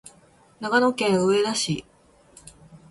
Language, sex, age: Japanese, female, 30-39